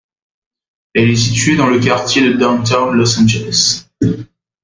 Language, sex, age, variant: French, male, 19-29, Français de métropole